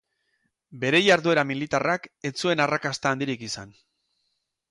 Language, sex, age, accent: Basque, male, 50-59, Mendebalekoa (Araba, Bizkaia, Gipuzkoako mendebaleko herri batzuk)